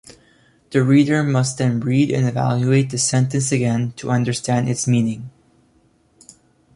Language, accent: English, United States English